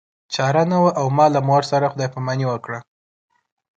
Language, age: Pashto, 19-29